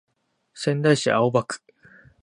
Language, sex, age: Japanese, male, 19-29